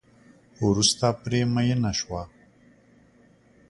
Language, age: Pashto, 30-39